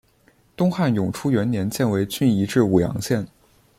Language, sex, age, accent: Chinese, male, under 19, 出生地：北京市